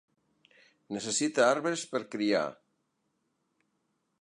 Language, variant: Catalan, Central